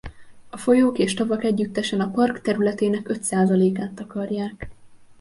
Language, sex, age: Hungarian, female, 19-29